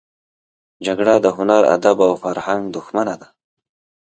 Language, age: Pashto, 30-39